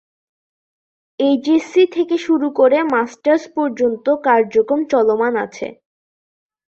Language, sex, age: Bengali, female, 19-29